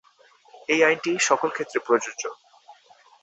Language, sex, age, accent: Bengali, male, 19-29, Bangla